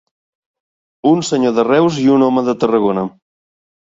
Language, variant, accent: Catalan, Central, central